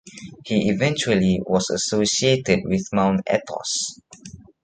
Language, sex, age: English, male, 19-29